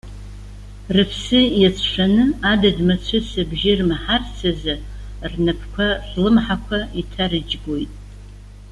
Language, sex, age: Abkhazian, female, 70-79